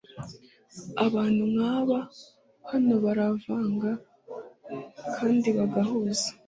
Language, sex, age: Kinyarwanda, female, 19-29